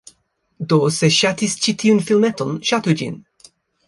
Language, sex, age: Esperanto, male, 30-39